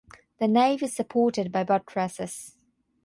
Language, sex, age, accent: English, female, 19-29, England English; Canadian English